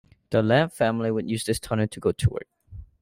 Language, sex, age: English, male, under 19